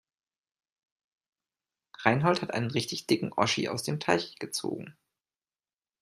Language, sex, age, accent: German, male, 30-39, Deutschland Deutsch